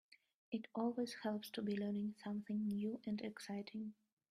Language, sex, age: English, female, 19-29